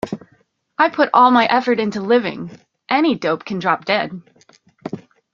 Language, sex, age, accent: English, female, 40-49, United States English